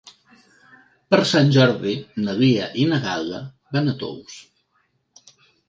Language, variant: Catalan, Central